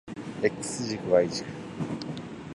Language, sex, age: Japanese, male, 19-29